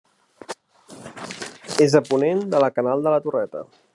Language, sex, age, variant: Catalan, male, 30-39, Central